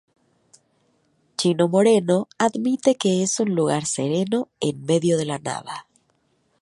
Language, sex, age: Spanish, female, 30-39